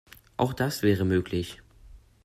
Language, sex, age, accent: German, male, under 19, Deutschland Deutsch